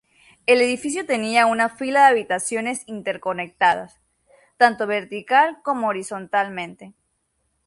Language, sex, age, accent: Spanish, female, 19-29, América central; Caribe: Cuba, Venezuela, Puerto Rico, República Dominicana, Panamá, Colombia caribeña, México caribeño, Costa del golfo de México